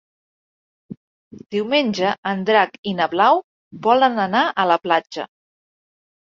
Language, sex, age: Catalan, female, 30-39